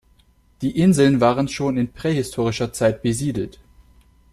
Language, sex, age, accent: German, male, 19-29, Deutschland Deutsch